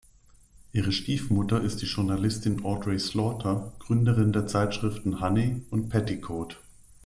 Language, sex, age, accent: German, male, 40-49, Deutschland Deutsch